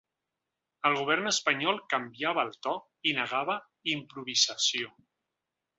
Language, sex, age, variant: Catalan, male, 40-49, Central